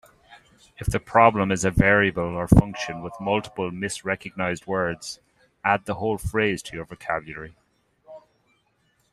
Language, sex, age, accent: English, male, 40-49, Irish English